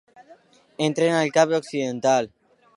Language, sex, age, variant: Catalan, male, under 19, Alacantí